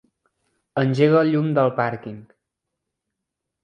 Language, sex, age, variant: Catalan, male, 19-29, Central